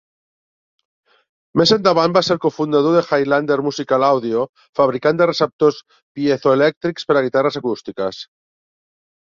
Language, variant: Catalan, Central